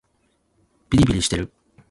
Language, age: Japanese, 40-49